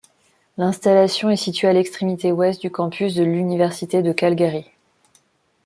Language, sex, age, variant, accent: French, female, 30-39, Français d'Afrique subsaharienne et des îles africaines, Français de Madagascar